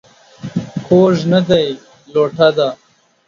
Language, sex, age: Pashto, male, 19-29